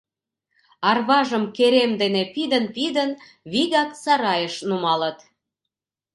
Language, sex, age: Mari, female, 40-49